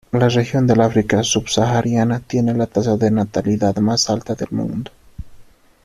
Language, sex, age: Spanish, male, 19-29